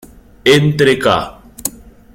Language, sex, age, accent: Spanish, male, 19-29, Rioplatense: Argentina, Uruguay, este de Bolivia, Paraguay